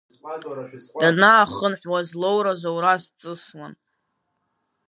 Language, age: Abkhazian, 30-39